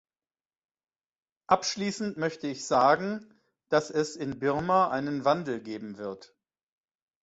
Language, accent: German, Deutschland Deutsch